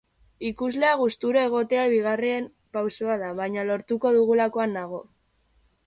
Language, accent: Basque, Erdialdekoa edo Nafarra (Gipuzkoa, Nafarroa)